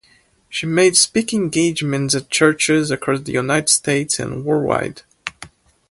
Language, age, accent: English, under 19, United States English